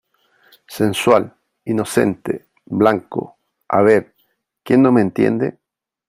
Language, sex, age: Spanish, male, 50-59